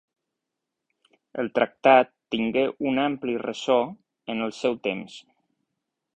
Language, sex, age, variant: Catalan, male, 50-59, Balear